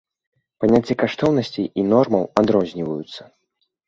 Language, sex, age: Belarusian, male, under 19